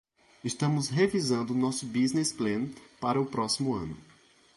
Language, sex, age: Portuguese, male, 19-29